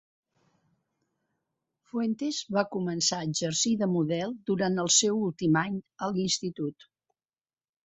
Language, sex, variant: Catalan, female, Central